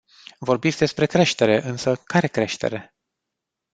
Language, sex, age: Romanian, male, 30-39